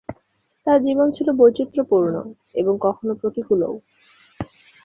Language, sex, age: Bengali, female, under 19